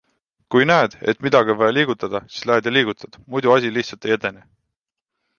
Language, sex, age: Estonian, male, 19-29